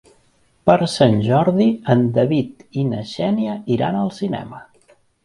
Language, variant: Catalan, Central